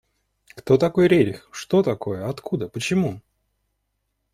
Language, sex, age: Russian, male, 40-49